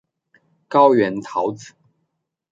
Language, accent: Chinese, 出生地：浙江省